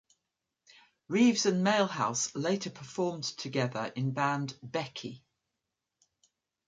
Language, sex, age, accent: English, female, 60-69, England English